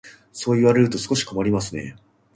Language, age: Japanese, 30-39